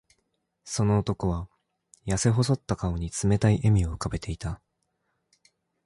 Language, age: Japanese, 19-29